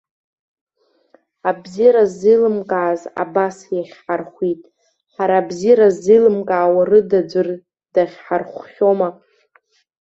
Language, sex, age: Abkhazian, female, under 19